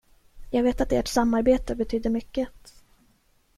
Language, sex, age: Swedish, female, 19-29